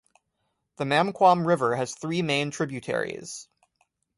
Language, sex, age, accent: English, male, 30-39, United States English